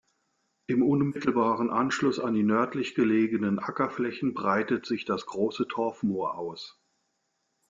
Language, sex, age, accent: German, male, 60-69, Deutschland Deutsch